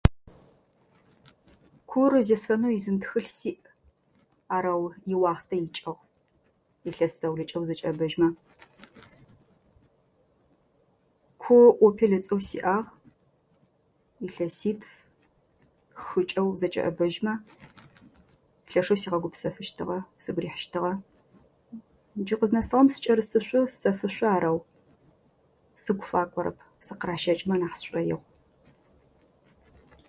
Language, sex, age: Adyghe, female, 30-39